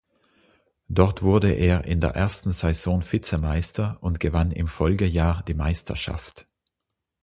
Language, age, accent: German, 40-49, Österreichisches Deutsch